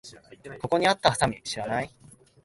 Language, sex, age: Japanese, male, 19-29